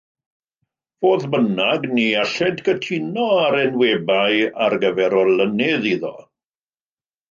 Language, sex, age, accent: Welsh, male, 50-59, Y Deyrnas Unedig Cymraeg